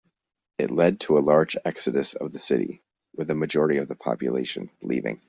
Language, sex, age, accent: English, male, 30-39, United States English